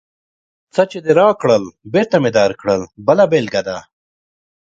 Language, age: Pashto, 19-29